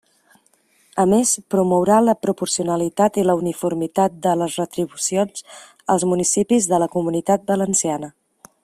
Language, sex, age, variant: Catalan, female, 40-49, Central